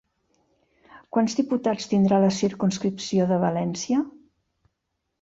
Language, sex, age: Catalan, female, 50-59